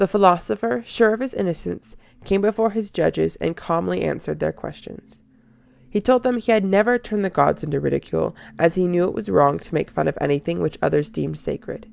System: none